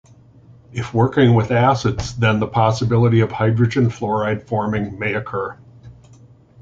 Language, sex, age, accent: English, male, 60-69, United States English